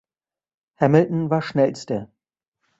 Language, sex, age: German, male, 30-39